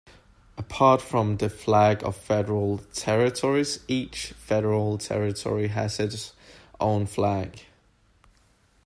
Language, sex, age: English, male, 19-29